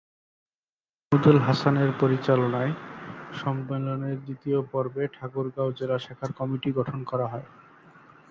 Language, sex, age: Bengali, male, 19-29